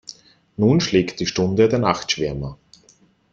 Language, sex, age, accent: German, male, 19-29, Österreichisches Deutsch